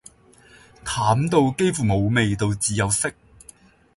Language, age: Cantonese, 30-39